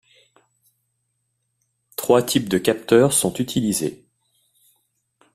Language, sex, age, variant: French, male, 40-49, Français de métropole